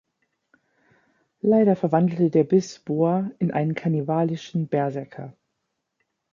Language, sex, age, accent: German, female, 50-59, Deutschland Deutsch